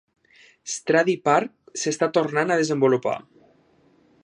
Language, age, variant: Catalan, 30-39, Septentrional